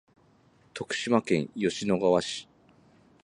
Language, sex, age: Japanese, male, 30-39